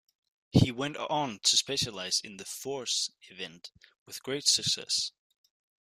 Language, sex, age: English, male, under 19